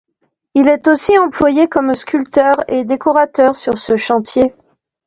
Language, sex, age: French, female, 50-59